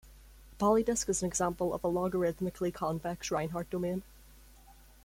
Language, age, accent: English, 19-29, Irish English